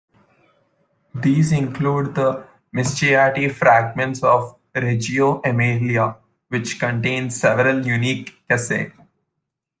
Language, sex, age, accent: English, male, 19-29, India and South Asia (India, Pakistan, Sri Lanka)